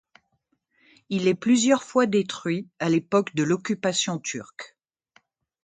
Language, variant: French, Français de métropole